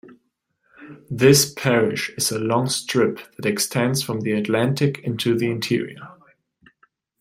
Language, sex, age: English, male, 19-29